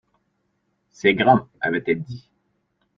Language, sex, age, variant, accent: French, male, 40-49, Français d'Amérique du Nord, Français du Canada